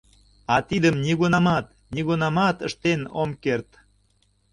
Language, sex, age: Mari, male, 60-69